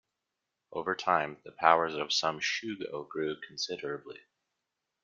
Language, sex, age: English, male, 30-39